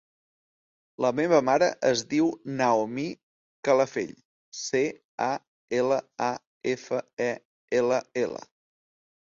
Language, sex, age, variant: Catalan, male, 40-49, Central